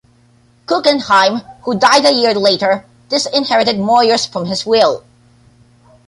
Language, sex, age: English, male, 19-29